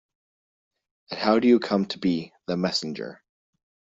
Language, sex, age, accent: English, male, 30-39, United States English